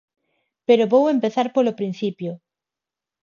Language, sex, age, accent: Galician, female, 30-39, Neofalante